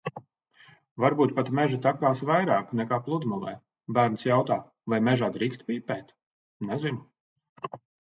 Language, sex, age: Latvian, male, 30-39